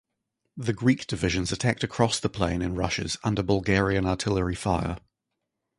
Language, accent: English, New Zealand English